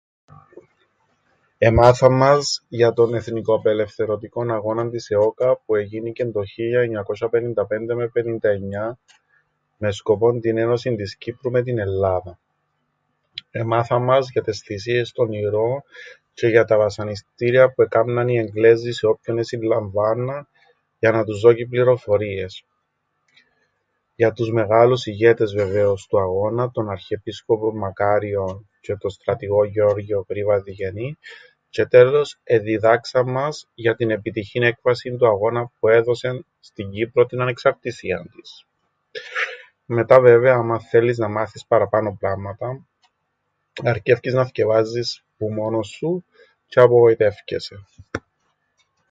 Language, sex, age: Greek, male, 40-49